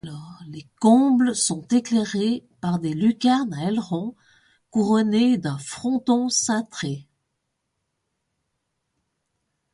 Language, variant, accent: French, Français d'Europe, Français de Suisse